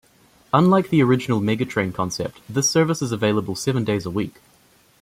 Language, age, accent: English, 19-29, New Zealand English